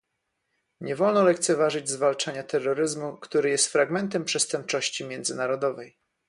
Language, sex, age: Polish, male, 30-39